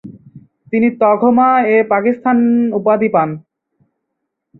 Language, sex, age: Bengali, male, 19-29